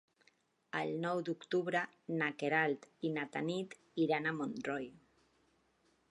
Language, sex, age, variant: Catalan, female, 40-49, Central